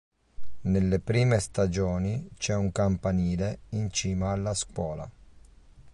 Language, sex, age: Italian, male, 40-49